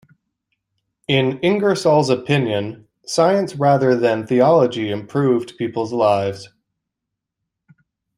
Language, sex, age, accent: English, male, 19-29, United States English